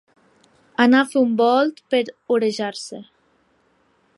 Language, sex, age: Catalan, female, 19-29